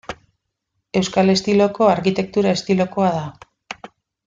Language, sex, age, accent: Basque, female, 40-49, Mendebalekoa (Araba, Bizkaia, Gipuzkoako mendebaleko herri batzuk)